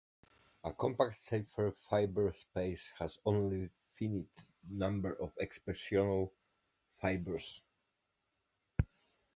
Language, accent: English, England English